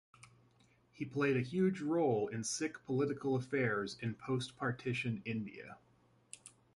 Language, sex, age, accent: English, male, 30-39, United States English